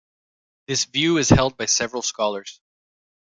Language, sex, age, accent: English, male, 19-29, United States English